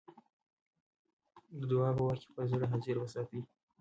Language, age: Pashto, 19-29